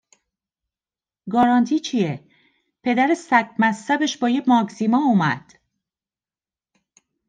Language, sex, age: Persian, female, 40-49